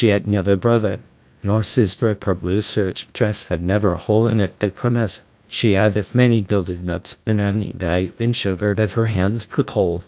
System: TTS, GlowTTS